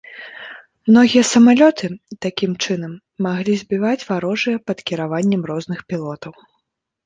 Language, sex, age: Belarusian, female, 19-29